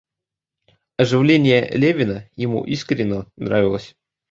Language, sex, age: Russian, male, 19-29